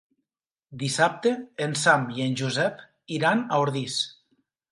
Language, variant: Catalan, Nord-Occidental